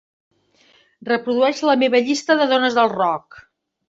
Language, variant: Catalan, Central